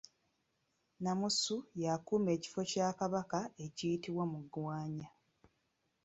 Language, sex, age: Ganda, female, 19-29